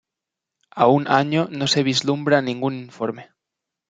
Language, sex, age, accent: Spanish, male, 19-29, España: Centro-Sur peninsular (Madrid, Toledo, Castilla-La Mancha)